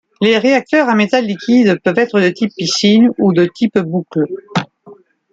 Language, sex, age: French, female, 50-59